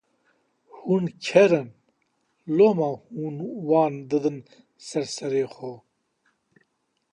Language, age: Kurdish, 50-59